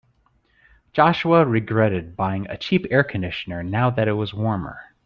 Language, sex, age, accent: English, male, 30-39, United States English